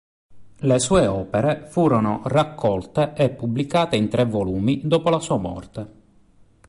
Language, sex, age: Italian, male, 30-39